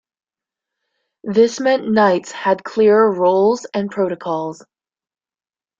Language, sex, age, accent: English, female, under 19, United States English